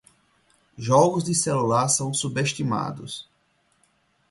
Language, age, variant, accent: Portuguese, 40-49, Portuguese (Brasil), Nordestino